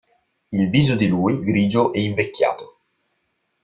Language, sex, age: Italian, male, 19-29